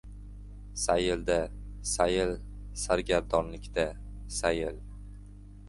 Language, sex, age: Uzbek, male, under 19